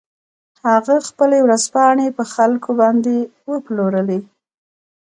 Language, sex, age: Pashto, female, 30-39